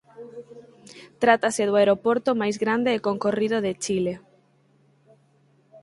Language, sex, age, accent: Galician, female, 19-29, Oriental (común en zona oriental)